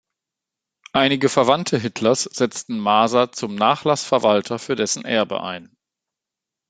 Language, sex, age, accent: German, male, 40-49, Deutschland Deutsch